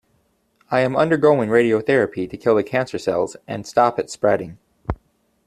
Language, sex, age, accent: English, male, 30-39, United States English